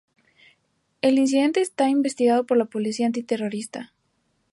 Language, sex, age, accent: Spanish, female, 19-29, México